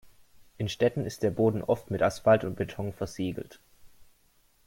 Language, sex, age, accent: German, male, 19-29, Deutschland Deutsch